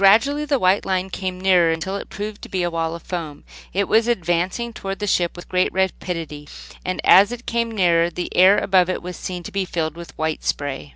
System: none